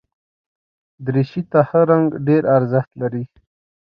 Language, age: Pashto, 19-29